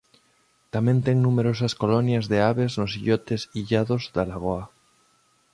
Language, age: Galician, 30-39